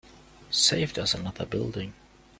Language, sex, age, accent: English, male, 30-39, England English